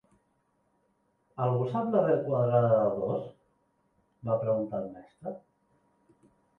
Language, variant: Catalan, Central